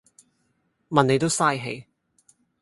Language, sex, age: Cantonese, male, 19-29